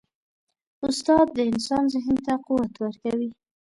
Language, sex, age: Pashto, female, 19-29